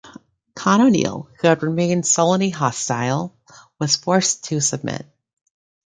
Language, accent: English, United States English